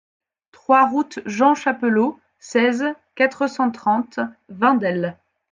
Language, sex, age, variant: French, female, 30-39, Français de métropole